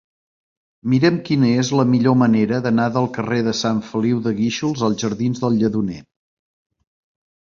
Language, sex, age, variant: Catalan, male, 50-59, Central